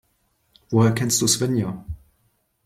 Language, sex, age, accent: German, male, 50-59, Deutschland Deutsch